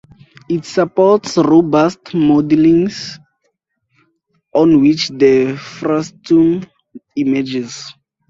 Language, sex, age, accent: English, male, under 19, Southern African (South Africa, Zimbabwe, Namibia)